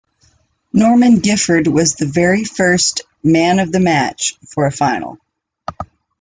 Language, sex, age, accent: English, female, 50-59, United States English